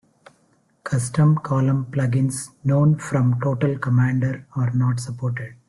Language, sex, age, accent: English, male, 50-59, India and South Asia (India, Pakistan, Sri Lanka)